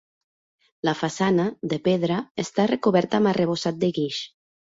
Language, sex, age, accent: Catalan, female, 19-29, central; nord-occidental